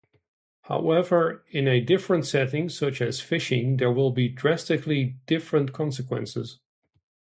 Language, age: English, 40-49